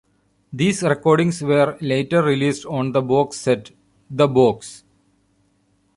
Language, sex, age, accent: English, male, 40-49, India and South Asia (India, Pakistan, Sri Lanka)